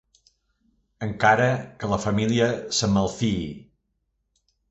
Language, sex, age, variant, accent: Catalan, male, 60-69, Central, central